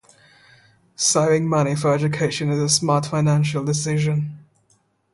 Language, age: English, 19-29